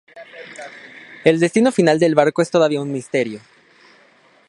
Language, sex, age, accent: Spanish, male, 19-29, México